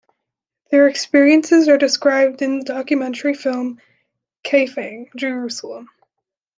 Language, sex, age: English, female, under 19